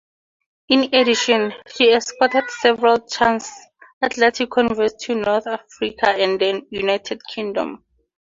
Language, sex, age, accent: English, female, 19-29, Southern African (South Africa, Zimbabwe, Namibia)